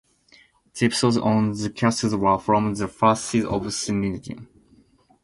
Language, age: English, 19-29